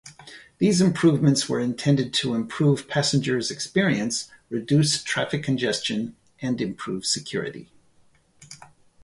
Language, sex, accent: English, male, United States English